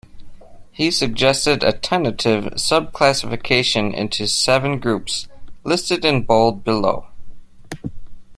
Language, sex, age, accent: English, male, 40-49, United States English